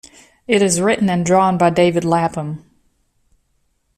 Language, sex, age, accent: English, female, 50-59, United States English